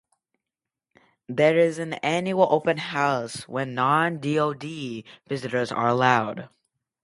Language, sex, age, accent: English, male, under 19, United States English